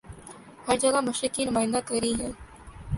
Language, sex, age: Urdu, female, 19-29